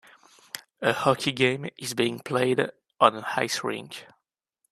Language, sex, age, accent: English, male, 19-29, United States English